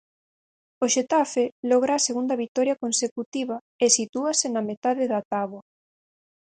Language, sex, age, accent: Galician, female, 19-29, Central (gheada)